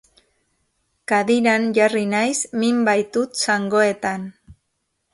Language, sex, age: Basque, female, 40-49